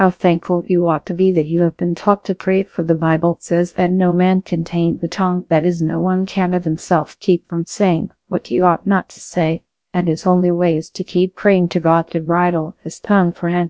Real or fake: fake